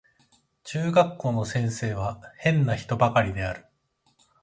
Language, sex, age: Japanese, male, 30-39